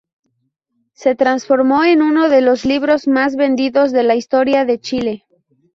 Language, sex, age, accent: Spanish, female, 19-29, México